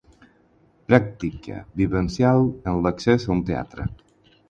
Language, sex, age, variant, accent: Catalan, male, 30-39, Balear, balear; aprenent (recent, des del castellà)